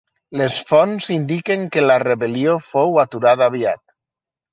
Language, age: Catalan, 50-59